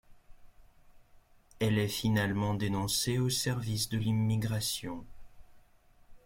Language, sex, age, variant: French, male, 30-39, Français de métropole